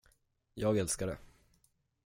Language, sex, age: Swedish, male, under 19